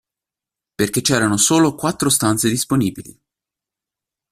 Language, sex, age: Italian, male, 19-29